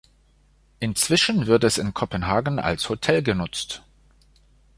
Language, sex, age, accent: German, male, 40-49, Deutschland Deutsch